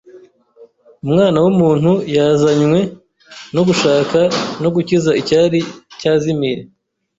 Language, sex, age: Kinyarwanda, male, 30-39